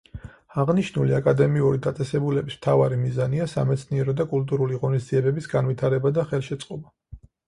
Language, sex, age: Georgian, male, 30-39